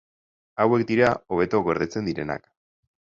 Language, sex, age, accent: Basque, male, 30-39, Mendebalekoa (Araba, Bizkaia, Gipuzkoako mendebaleko herri batzuk)